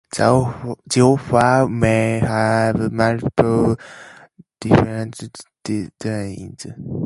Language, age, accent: English, 19-29, United States English